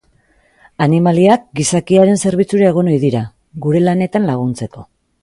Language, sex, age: Basque, female, 40-49